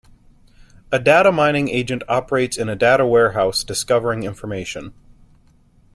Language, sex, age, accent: English, male, 19-29, United States English